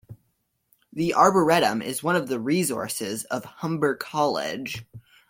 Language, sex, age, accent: English, male, under 19, Canadian English